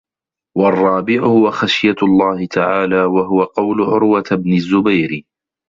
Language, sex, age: Arabic, male, 30-39